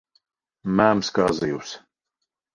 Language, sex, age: Latvian, male, 50-59